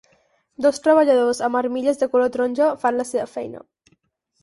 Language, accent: Catalan, Girona